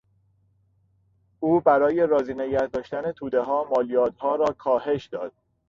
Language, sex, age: Persian, male, 30-39